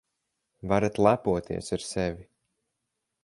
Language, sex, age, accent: Latvian, male, 19-29, Riga